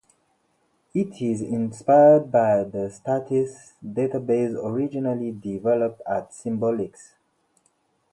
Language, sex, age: English, male, 30-39